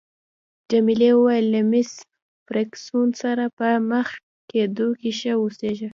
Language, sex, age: Pashto, female, under 19